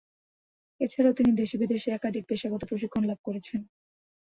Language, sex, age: Bengali, female, 19-29